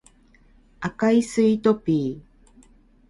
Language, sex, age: Japanese, female, 50-59